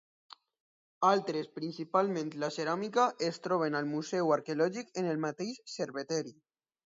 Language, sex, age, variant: Catalan, male, under 19, Alacantí